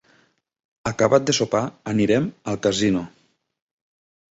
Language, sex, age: Catalan, male, 40-49